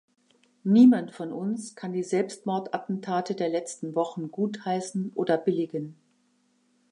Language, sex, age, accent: German, female, 60-69, Deutschland Deutsch